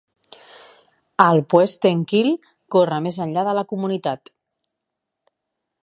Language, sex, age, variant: Catalan, female, 30-39, Central